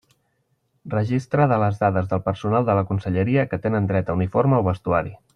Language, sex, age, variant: Catalan, male, 30-39, Central